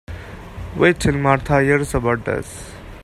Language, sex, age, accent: English, male, 19-29, India and South Asia (India, Pakistan, Sri Lanka)